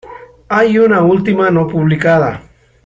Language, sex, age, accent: Spanish, male, 70-79, México